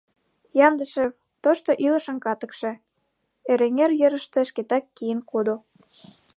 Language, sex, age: Mari, female, 19-29